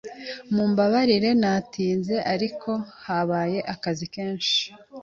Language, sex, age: Kinyarwanda, female, 19-29